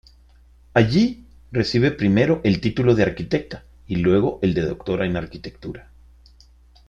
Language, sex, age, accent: Spanish, male, 50-59, México